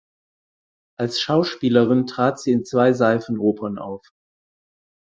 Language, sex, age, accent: German, male, 50-59, Deutschland Deutsch